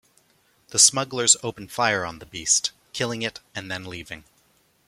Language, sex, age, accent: English, male, 30-39, Canadian English